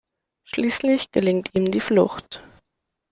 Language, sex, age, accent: German, male, under 19, Deutschland Deutsch